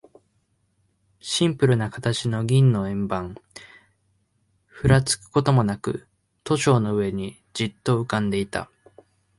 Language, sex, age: Japanese, male, 19-29